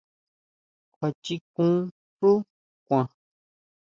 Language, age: Huautla Mazatec, 30-39